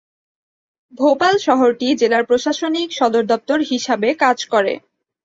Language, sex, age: Bengali, female, 19-29